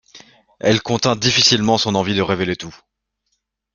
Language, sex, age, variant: French, male, 19-29, Français de métropole